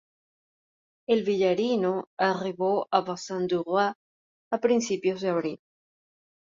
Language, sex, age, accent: Spanish, female, 30-39, Caribe: Cuba, Venezuela, Puerto Rico, República Dominicana, Panamá, Colombia caribeña, México caribeño, Costa del golfo de México